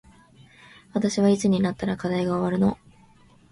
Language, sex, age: Japanese, female, under 19